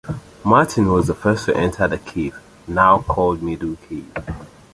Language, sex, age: English, male, 19-29